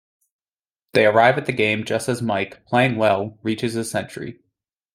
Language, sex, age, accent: English, male, 19-29, United States English